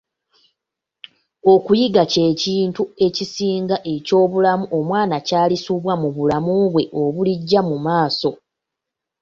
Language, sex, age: Ganda, female, 19-29